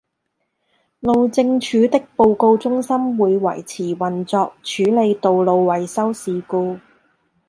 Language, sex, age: Cantonese, female, 40-49